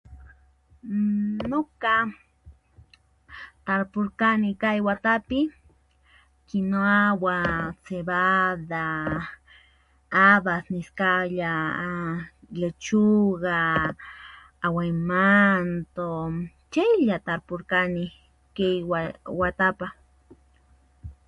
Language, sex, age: Puno Quechua, female, under 19